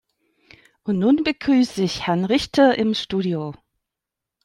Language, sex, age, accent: German, male, 40-49, Deutschland Deutsch